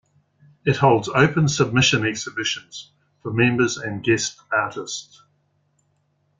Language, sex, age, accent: English, male, 60-69, New Zealand English